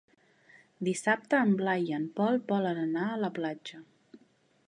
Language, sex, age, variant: Catalan, female, 19-29, Central